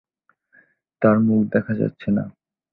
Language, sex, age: Bengali, male, 19-29